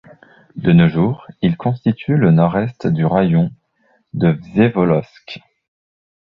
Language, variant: French, Français de métropole